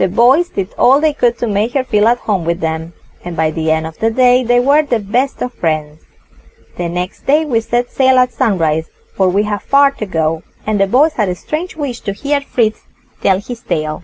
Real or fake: real